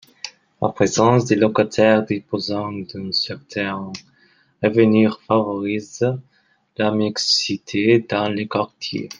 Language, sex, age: French, male, 19-29